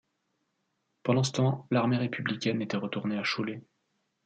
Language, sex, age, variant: French, male, 30-39, Français de métropole